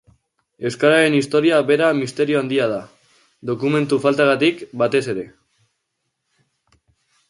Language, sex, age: Basque, male, under 19